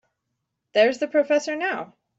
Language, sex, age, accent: English, female, 30-39, United States English